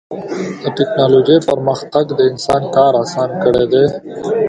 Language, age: Pashto, 19-29